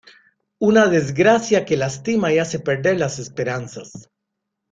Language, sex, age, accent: Spanish, male, 50-59, América central